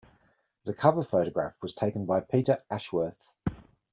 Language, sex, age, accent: English, male, 40-49, Australian English